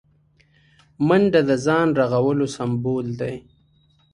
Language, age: Pashto, 19-29